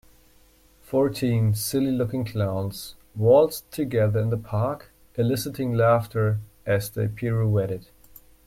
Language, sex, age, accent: English, male, 30-39, United States English